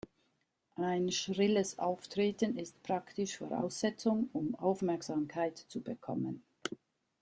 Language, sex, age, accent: German, female, 60-69, Schweizerdeutsch